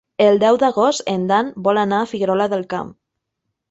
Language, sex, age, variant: Catalan, female, 19-29, Nord-Occidental